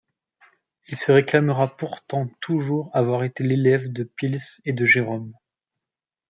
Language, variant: French, Français de métropole